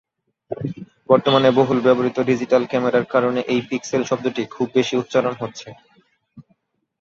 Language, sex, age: Bengali, male, 19-29